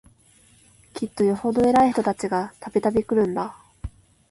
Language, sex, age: Japanese, female, 19-29